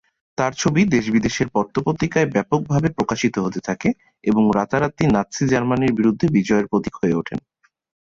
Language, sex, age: Bengali, male, 30-39